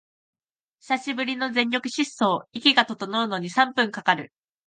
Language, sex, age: Japanese, female, under 19